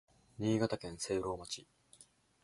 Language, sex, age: Japanese, male, 19-29